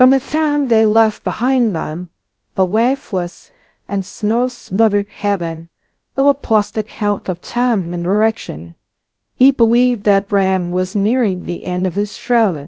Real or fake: fake